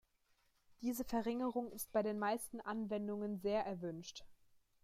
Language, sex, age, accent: German, female, 19-29, Deutschland Deutsch